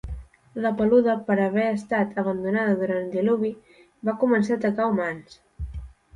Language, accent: Catalan, central